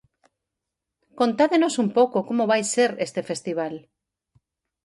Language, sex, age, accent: Galician, female, 40-49, Normativo (estándar)